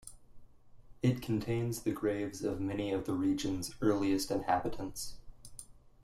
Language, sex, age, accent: English, male, 19-29, United States English